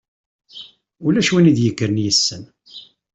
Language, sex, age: Kabyle, male, 50-59